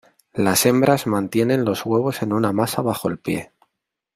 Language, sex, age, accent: Spanish, male, 30-39, España: Centro-Sur peninsular (Madrid, Toledo, Castilla-La Mancha)